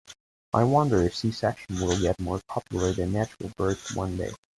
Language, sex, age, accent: English, male, under 19, Canadian English